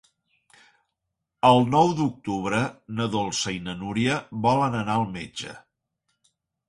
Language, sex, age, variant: Catalan, male, 40-49, Central